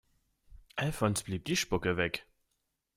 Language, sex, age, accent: German, male, 19-29, Deutschland Deutsch